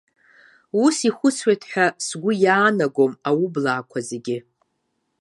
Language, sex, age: Abkhazian, female, 50-59